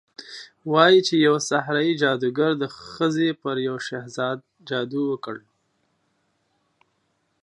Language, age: Pashto, 19-29